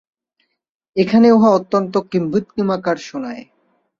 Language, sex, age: Bengali, male, 19-29